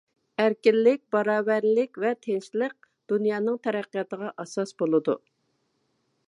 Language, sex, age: Uyghur, female, 50-59